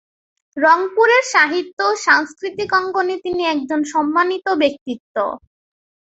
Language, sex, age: Bengali, female, under 19